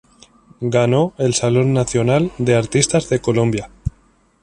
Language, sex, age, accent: Spanish, male, 19-29, España: Norte peninsular (Asturias, Castilla y León, Cantabria, País Vasco, Navarra, Aragón, La Rioja, Guadalajara, Cuenca)